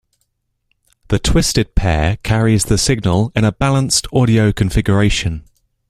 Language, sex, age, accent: English, male, under 19, England English